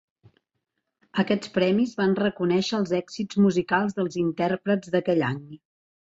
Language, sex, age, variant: Catalan, female, 40-49, Central